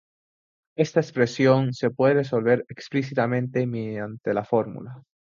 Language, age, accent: Spanish, 19-29, España: Islas Canarias